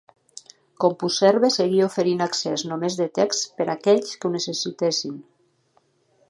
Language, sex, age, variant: Catalan, female, 50-59, Nord-Occidental